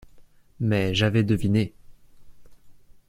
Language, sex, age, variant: French, male, under 19, Français de métropole